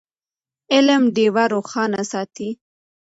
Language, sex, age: Pashto, female, 19-29